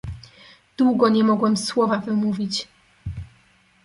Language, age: Polish, 19-29